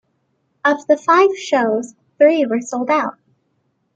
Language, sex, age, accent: English, female, 19-29, United States English